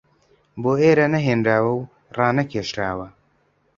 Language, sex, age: Central Kurdish, male, 19-29